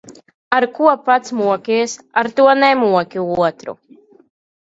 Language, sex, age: Latvian, female, 19-29